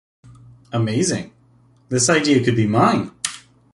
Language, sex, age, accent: English, male, 30-39, Canadian English